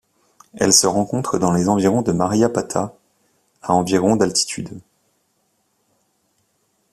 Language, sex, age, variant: French, male, 30-39, Français de métropole